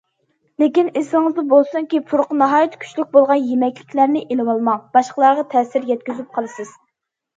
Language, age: Uyghur, under 19